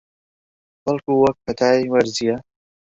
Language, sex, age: Central Kurdish, male, 30-39